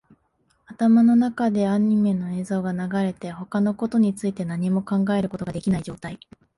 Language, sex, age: Japanese, female, 19-29